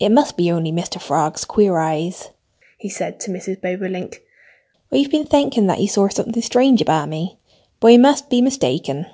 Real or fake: real